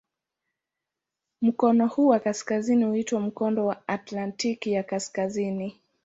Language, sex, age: Swahili, female, 19-29